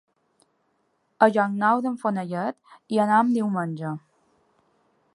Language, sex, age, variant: Catalan, female, 19-29, Balear